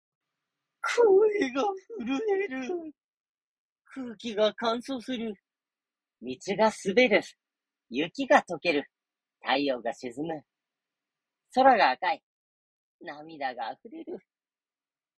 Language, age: Japanese, 19-29